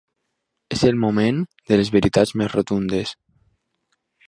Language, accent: Catalan, valencià; apitxat